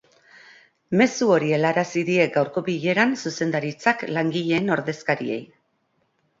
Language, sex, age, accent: Basque, female, 40-49, Erdialdekoa edo Nafarra (Gipuzkoa, Nafarroa)